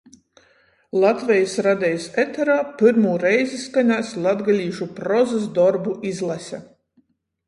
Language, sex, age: Latgalian, female, 40-49